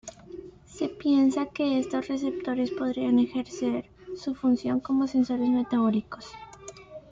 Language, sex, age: Spanish, female, under 19